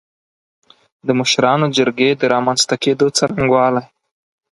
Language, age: Pashto, 19-29